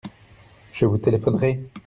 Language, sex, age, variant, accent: French, male, 30-39, Français d'Europe, Français de Belgique